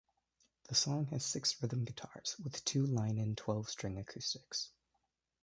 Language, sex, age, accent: English, male, 19-29, United States English